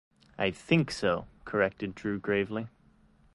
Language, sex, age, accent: English, male, 19-29, United States English